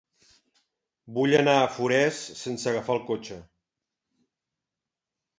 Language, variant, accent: Catalan, Central, central